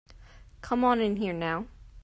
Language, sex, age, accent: English, female, 19-29, United States English